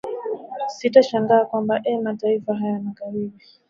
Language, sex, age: Swahili, female, 19-29